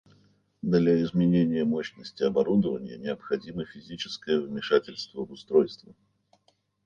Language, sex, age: Russian, male, 40-49